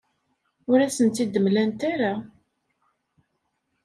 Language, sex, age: Kabyle, female, 30-39